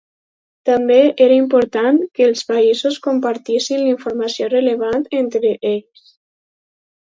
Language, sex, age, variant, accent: Catalan, female, under 19, Alacantí, valencià